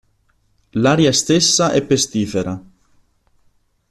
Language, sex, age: Italian, male, 19-29